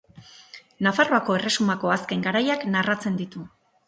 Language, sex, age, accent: Basque, female, 40-49, Erdialdekoa edo Nafarra (Gipuzkoa, Nafarroa)